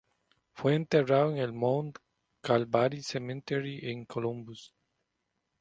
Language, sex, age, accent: Spanish, male, 30-39, América central